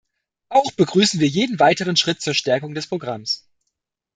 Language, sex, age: German, male, 30-39